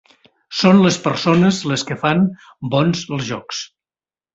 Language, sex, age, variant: Catalan, male, 60-69, Nord-Occidental